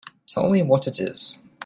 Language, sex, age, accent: English, male, 30-39, Southern African (South Africa, Zimbabwe, Namibia)